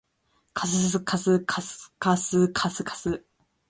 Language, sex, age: Japanese, female, under 19